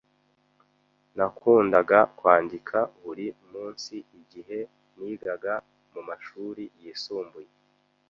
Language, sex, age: Kinyarwanda, male, 19-29